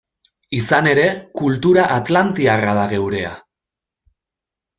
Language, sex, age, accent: Basque, male, 30-39, Mendebalekoa (Araba, Bizkaia, Gipuzkoako mendebaleko herri batzuk)